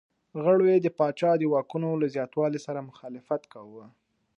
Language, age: Pashto, 19-29